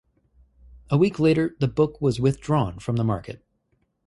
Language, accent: English, United States English